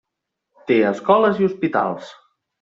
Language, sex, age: Catalan, male, 30-39